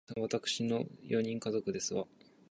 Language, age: Japanese, 19-29